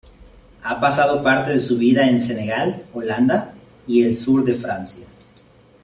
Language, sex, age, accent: Spanish, male, 30-39, México